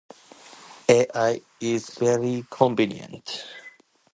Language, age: English, 19-29